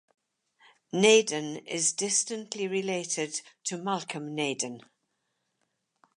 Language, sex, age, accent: English, female, 80-89, England English